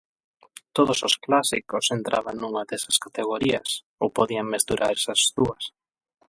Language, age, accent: Galician, 30-39, Atlántico (seseo e gheada); Normativo (estándar); Neofalante